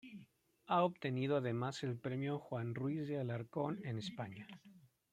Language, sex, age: Spanish, male, 30-39